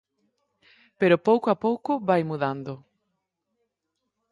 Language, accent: Galician, Normativo (estándar)